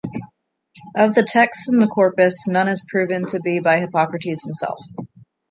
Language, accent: English, United States English